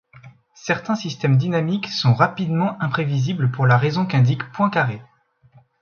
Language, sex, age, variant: French, male, 19-29, Français de métropole